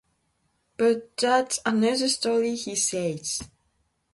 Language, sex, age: English, female, 19-29